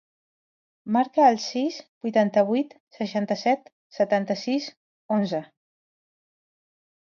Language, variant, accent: Catalan, Central, central